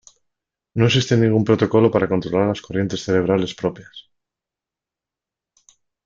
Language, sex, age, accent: Spanish, male, 40-49, España: Norte peninsular (Asturias, Castilla y León, Cantabria, País Vasco, Navarra, Aragón, La Rioja, Guadalajara, Cuenca)